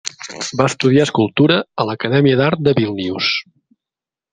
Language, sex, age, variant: Catalan, male, 40-49, Central